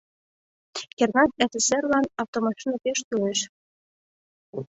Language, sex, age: Mari, female, 19-29